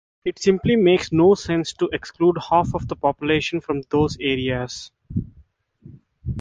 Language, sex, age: English, male, 19-29